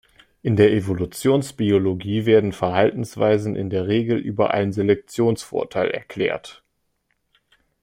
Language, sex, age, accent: German, male, under 19, Deutschland Deutsch